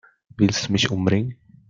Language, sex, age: German, male, under 19